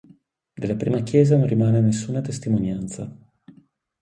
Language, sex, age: Italian, male, 40-49